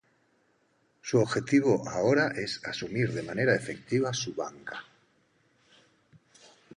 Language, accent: Spanish, España: Centro-Sur peninsular (Madrid, Toledo, Castilla-La Mancha)